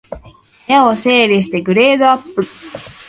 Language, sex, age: Japanese, female, 19-29